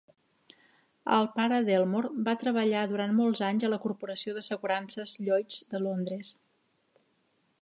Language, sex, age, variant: Catalan, female, 50-59, Central